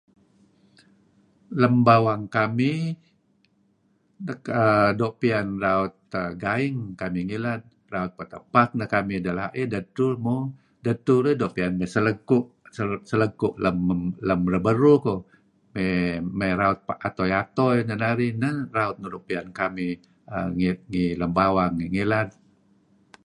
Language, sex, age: Kelabit, male, 70-79